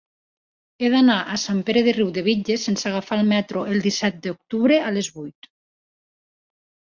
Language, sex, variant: Catalan, female, Nord-Occidental